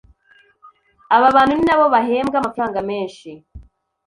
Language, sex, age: Kinyarwanda, female, 30-39